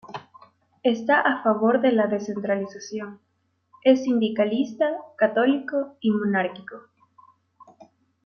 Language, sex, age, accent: Spanish, female, 19-29, Andino-Pacífico: Colombia, Perú, Ecuador, oeste de Bolivia y Venezuela andina